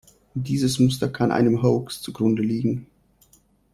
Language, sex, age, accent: German, male, 30-39, Russisch Deutsch